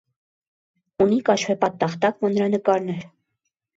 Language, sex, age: Armenian, female, 19-29